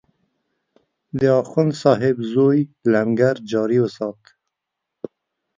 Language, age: Pashto, 19-29